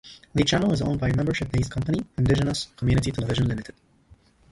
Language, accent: English, United States English